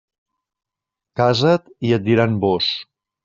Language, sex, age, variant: Catalan, male, 40-49, Central